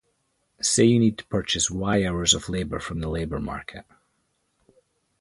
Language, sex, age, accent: English, male, 40-49, Scottish English